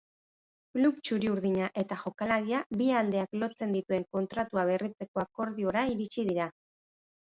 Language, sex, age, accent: Basque, female, 30-39, Batua